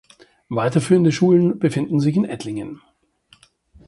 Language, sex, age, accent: German, male, 50-59, Deutschland Deutsch